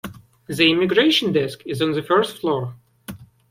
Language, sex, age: English, male, 19-29